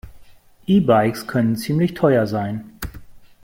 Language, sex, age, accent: German, male, 50-59, Deutschland Deutsch